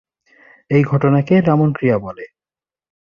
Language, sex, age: Bengali, male, 19-29